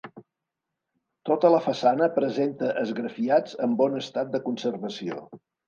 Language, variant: Catalan, Septentrional